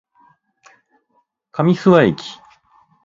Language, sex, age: Japanese, male, 40-49